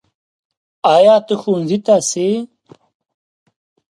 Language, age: Pashto, 19-29